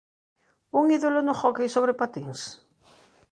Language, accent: Galician, Normativo (estándar)